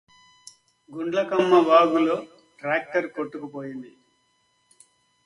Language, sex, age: Telugu, male, 60-69